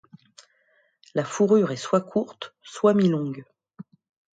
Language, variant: French, Français de métropole